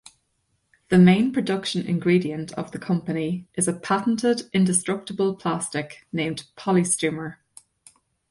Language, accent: English, Irish English